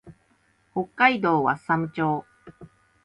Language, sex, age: Japanese, female, 30-39